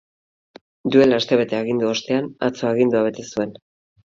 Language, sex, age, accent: Basque, female, 40-49, Mendebalekoa (Araba, Bizkaia, Gipuzkoako mendebaleko herri batzuk)